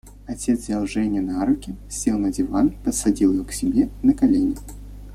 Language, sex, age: Russian, male, 19-29